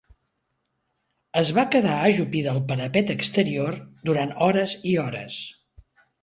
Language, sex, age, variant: Catalan, male, 60-69, Nord-Occidental